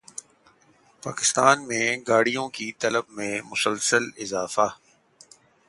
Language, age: Urdu, 40-49